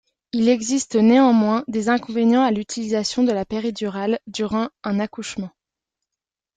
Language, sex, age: French, female, 19-29